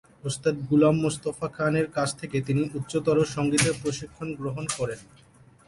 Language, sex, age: Bengali, male, 30-39